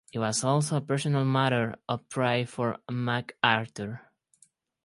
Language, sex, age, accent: English, male, 19-29, United States English